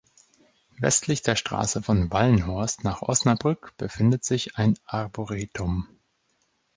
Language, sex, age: German, male, 30-39